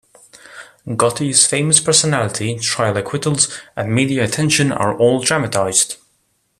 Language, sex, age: English, male, 19-29